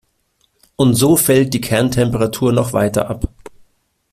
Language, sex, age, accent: German, male, 40-49, Deutschland Deutsch